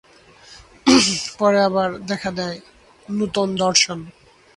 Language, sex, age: Bengali, male, 19-29